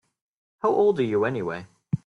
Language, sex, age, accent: English, male, 19-29, United States English